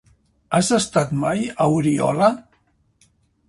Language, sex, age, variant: Catalan, male, 60-69, Central